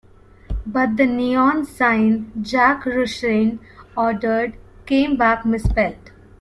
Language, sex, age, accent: English, female, 19-29, India and South Asia (India, Pakistan, Sri Lanka)